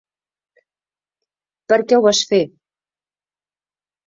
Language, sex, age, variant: Catalan, female, 60-69, Central